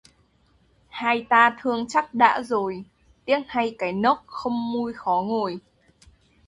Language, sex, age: Vietnamese, female, 19-29